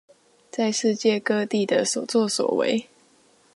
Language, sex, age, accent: Chinese, female, 19-29, 出生地：臺北市